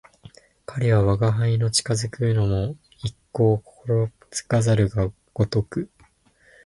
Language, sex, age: Japanese, male, 19-29